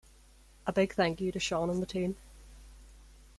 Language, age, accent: English, 19-29, Irish English